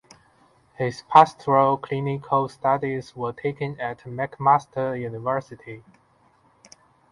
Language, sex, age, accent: English, male, 19-29, United States English